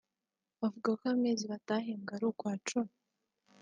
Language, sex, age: Kinyarwanda, female, under 19